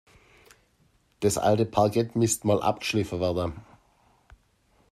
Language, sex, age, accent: German, male, 50-59, Deutschland Deutsch